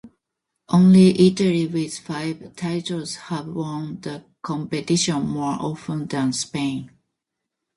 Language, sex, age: English, female, 50-59